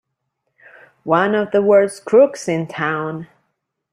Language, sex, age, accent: English, female, 30-39, Canadian English